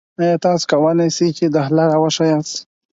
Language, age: Pashto, under 19